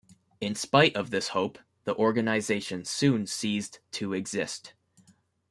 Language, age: English, 19-29